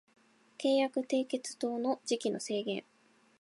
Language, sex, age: Japanese, female, 19-29